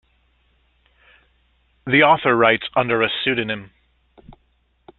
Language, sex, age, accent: English, male, 40-49, United States English